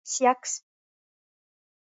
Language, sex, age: Latgalian, female, 19-29